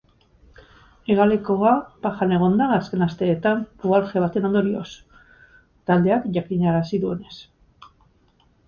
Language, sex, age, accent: Basque, female, 50-59, Erdialdekoa edo Nafarra (Gipuzkoa, Nafarroa)